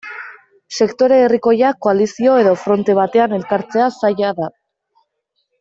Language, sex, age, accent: Basque, female, 19-29, Erdialdekoa edo Nafarra (Gipuzkoa, Nafarroa)